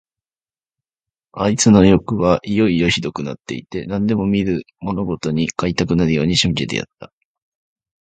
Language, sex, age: Japanese, male, 19-29